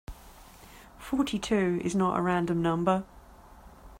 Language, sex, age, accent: English, female, 40-49, England English